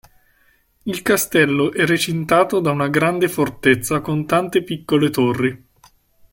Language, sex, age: Italian, male, 19-29